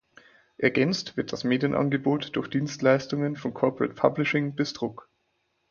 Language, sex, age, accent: German, male, 19-29, Deutschland Deutsch; Österreichisches Deutsch